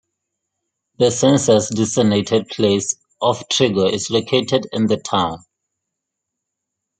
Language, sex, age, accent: English, male, 19-29, Southern African (South Africa, Zimbabwe, Namibia)